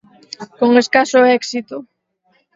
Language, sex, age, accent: Galician, female, 19-29, Atlántico (seseo e gheada)